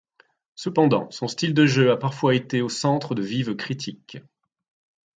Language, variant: French, Français de métropole